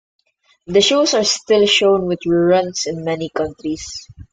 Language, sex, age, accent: English, male, under 19, Filipino